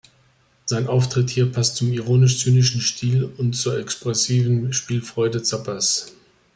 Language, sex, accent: German, male, Deutschland Deutsch